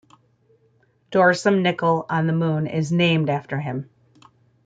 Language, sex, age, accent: English, female, 40-49, United States English